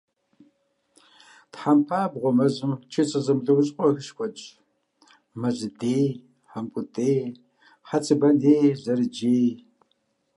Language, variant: Kabardian, Адыгэбзэ (Къэбэрдей, Кирил, псоми зэдай)